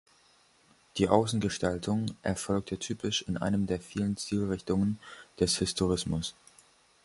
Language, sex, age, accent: German, male, under 19, Deutschland Deutsch